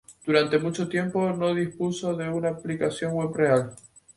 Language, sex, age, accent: Spanish, male, 19-29, España: Islas Canarias